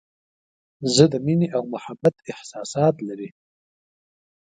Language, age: Pashto, 19-29